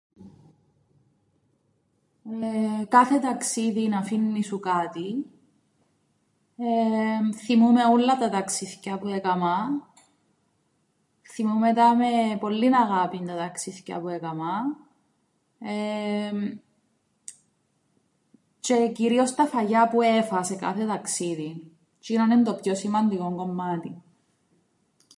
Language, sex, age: Greek, female, 30-39